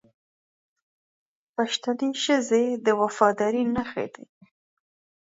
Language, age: Pashto, 19-29